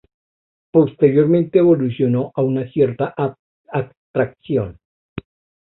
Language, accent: Spanish, Andino-Pacífico: Colombia, Perú, Ecuador, oeste de Bolivia y Venezuela andina